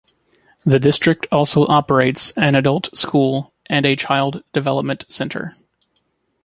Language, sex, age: English, male, 30-39